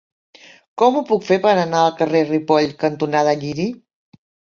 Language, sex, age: Catalan, female, 60-69